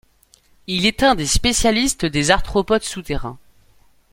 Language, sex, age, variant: French, male, under 19, Français de métropole